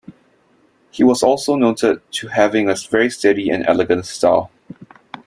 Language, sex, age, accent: English, male, 19-29, Singaporean English